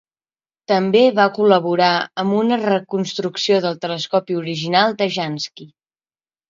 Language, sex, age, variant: Catalan, male, under 19, Central